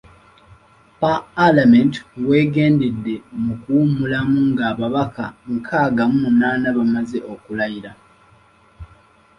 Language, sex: Ganda, male